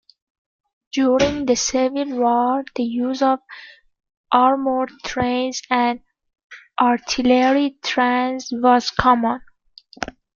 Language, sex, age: English, female, 19-29